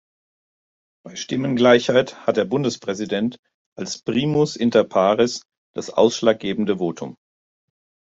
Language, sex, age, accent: German, male, 40-49, Deutschland Deutsch